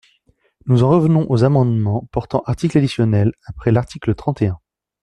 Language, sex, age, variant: French, male, 19-29, Français de métropole